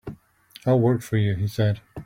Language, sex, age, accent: English, male, 50-59, Scottish English